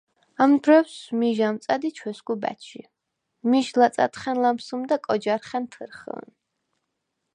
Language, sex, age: Svan, female, 19-29